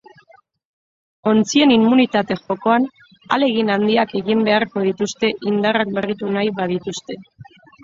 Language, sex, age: Basque, female, 30-39